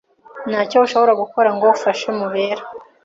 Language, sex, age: Kinyarwanda, female, 19-29